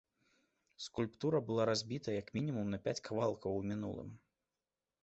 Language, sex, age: Belarusian, male, 30-39